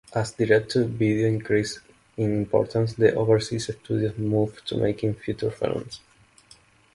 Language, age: English, 19-29